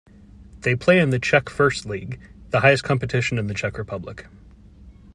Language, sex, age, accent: English, male, 30-39, United States English